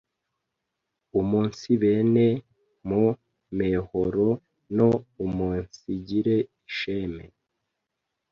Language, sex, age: Kinyarwanda, male, 30-39